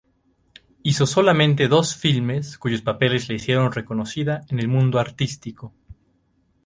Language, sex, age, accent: Spanish, male, 19-29, México